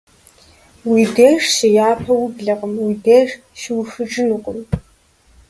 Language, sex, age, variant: Kabardian, female, under 19, Адыгэбзэ (Къэбэрдей, Кирил, псоми зэдай)